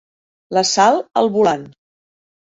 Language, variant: Catalan, Central